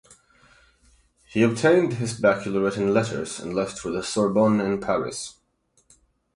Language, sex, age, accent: English, male, 19-29, United States English; England English